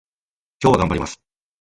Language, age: Japanese, 40-49